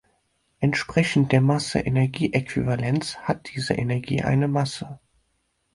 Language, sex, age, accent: German, male, 19-29, Deutschland Deutsch